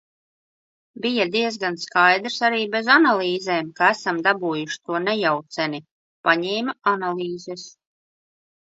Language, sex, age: Latvian, female, 40-49